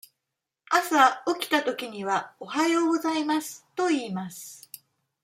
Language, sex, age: Japanese, female, 50-59